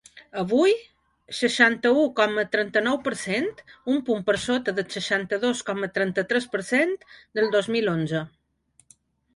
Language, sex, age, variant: Catalan, female, 40-49, Balear